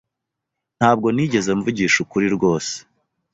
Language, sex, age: Kinyarwanda, male, 19-29